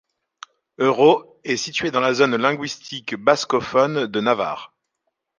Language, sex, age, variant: French, male, 30-39, Français de métropole